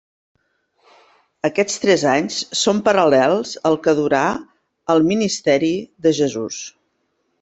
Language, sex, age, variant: Catalan, female, 50-59, Central